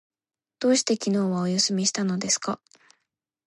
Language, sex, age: Japanese, female, under 19